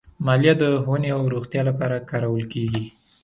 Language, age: Pashto, 19-29